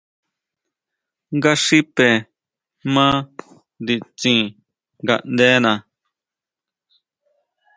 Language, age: Huautla Mazatec, 19-29